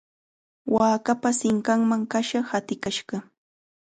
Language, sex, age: Chiquián Ancash Quechua, female, 19-29